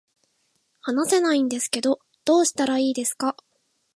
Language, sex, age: Japanese, female, 19-29